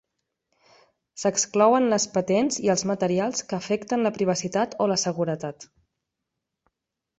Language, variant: Catalan, Central